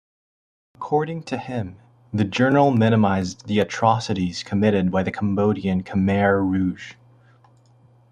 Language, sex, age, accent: English, male, 19-29, United States English